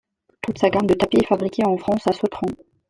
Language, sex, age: French, female, 19-29